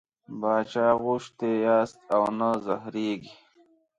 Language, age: Pashto, 30-39